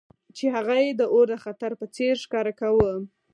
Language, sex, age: Pashto, female, under 19